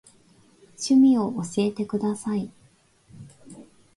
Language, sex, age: Japanese, female, 30-39